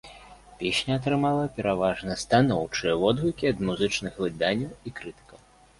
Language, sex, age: Belarusian, male, 19-29